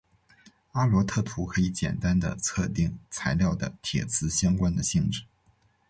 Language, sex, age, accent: Chinese, male, under 19, 出生地：黑龙江省